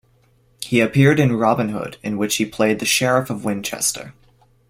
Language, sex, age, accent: English, male, 19-29, Canadian English